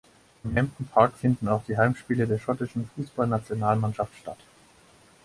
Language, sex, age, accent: German, male, 19-29, Deutschland Deutsch